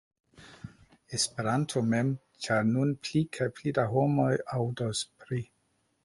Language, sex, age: Esperanto, male, 50-59